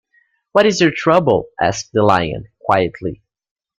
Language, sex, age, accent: English, male, under 19, United States English